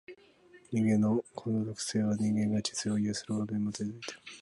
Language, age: Japanese, 19-29